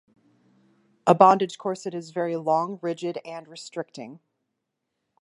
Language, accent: English, United States English